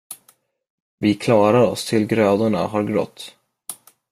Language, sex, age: Swedish, male, under 19